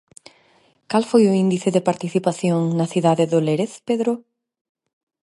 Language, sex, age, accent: Galician, female, 30-39, Normativo (estándar)